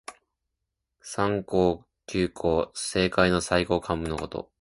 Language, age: Japanese, 19-29